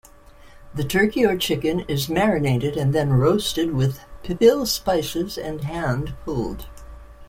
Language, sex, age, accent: English, female, 60-69, United States English